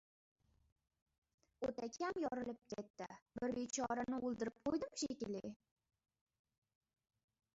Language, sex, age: Uzbek, female, under 19